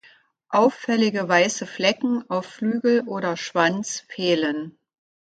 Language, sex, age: German, female, 60-69